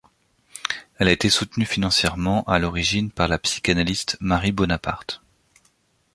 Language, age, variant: French, 30-39, Français de métropole